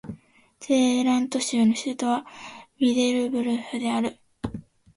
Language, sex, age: Japanese, female, 19-29